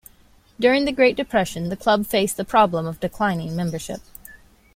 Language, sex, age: English, female, 19-29